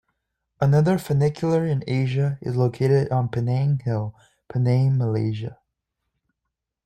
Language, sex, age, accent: English, male, 19-29, Canadian English